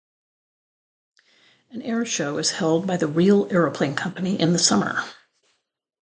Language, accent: English, United States English